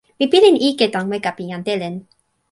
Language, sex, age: Toki Pona, female, 19-29